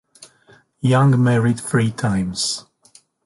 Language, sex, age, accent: English, male, 30-39, England English